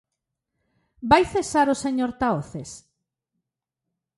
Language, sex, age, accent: Galician, female, 40-49, Normativo (estándar)